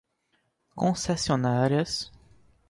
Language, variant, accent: Portuguese, Portuguese (Brasil), Nordestino